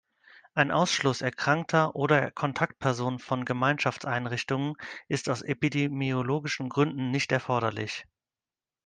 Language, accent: German, Deutschland Deutsch